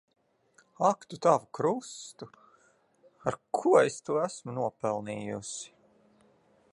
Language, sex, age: Latvian, male, 19-29